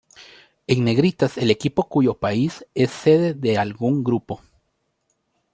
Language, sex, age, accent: Spanish, male, 30-39, América central